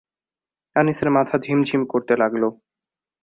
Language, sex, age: Bengali, male, under 19